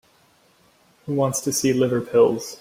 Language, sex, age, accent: English, male, 30-39, United States English